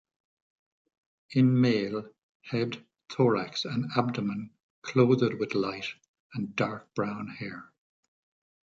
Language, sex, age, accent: English, male, 70-79, Irish English